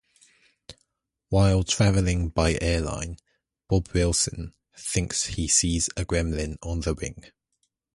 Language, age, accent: English, 19-29, England English